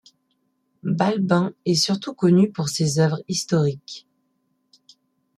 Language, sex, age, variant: French, female, 19-29, Français de métropole